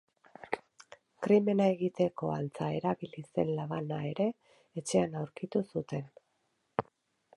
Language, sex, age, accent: Basque, female, 50-59, Erdialdekoa edo Nafarra (Gipuzkoa, Nafarroa)